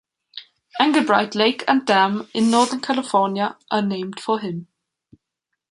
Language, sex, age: English, female, 19-29